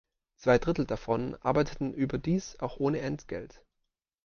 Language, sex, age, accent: German, male, 19-29, Deutschland Deutsch